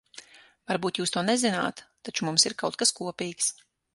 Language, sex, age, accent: Latvian, female, 30-39, Kurzeme